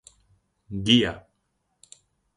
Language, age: Galician, 19-29